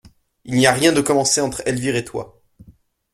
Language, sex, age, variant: French, male, 19-29, Français de métropole